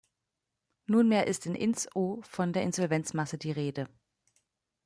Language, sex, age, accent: German, female, 30-39, Deutschland Deutsch